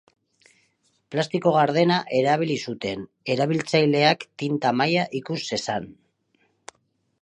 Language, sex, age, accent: Basque, male, 40-49, Mendebalekoa (Araba, Bizkaia, Gipuzkoako mendebaleko herri batzuk)